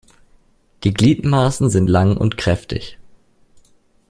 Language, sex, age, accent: German, male, under 19, Deutschland Deutsch